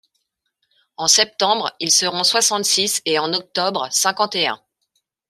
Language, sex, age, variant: French, female, 40-49, Français de métropole